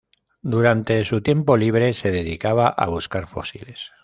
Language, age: Spanish, 30-39